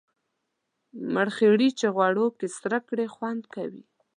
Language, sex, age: Pashto, female, 19-29